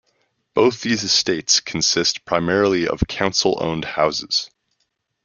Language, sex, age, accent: English, male, 19-29, Canadian English